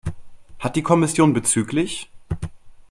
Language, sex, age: German, male, 19-29